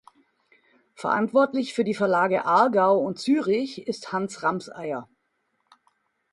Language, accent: German, Deutschland Deutsch